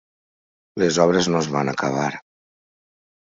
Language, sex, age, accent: Catalan, male, 50-59, valencià